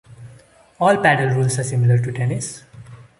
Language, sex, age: English, male, 19-29